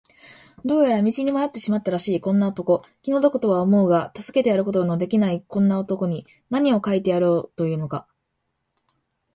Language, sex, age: Japanese, female, 19-29